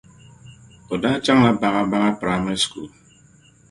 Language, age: Dagbani, 30-39